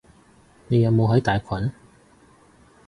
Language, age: Cantonese, 30-39